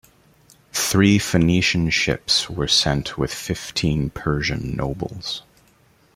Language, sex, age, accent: English, male, 30-39, Canadian English